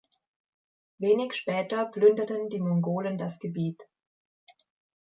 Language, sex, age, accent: German, female, 19-29, Deutschland Deutsch